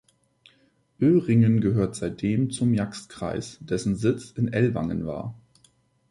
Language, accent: German, Deutschland Deutsch